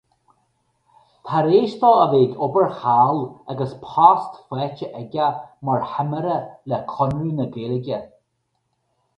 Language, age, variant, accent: Irish, 50-59, Gaeilge Uladh, Cainteoir dúchais, Gaeltacht